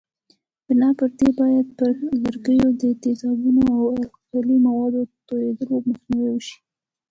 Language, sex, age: Pashto, female, 19-29